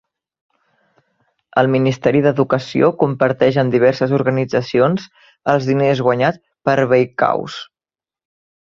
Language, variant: Catalan, Central